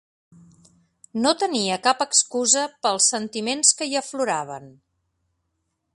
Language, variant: Catalan, Central